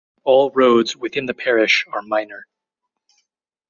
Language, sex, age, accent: English, male, 30-39, United States English